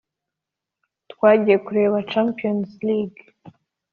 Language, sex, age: Kinyarwanda, female, 19-29